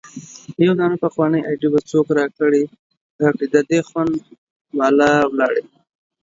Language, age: Pashto, 19-29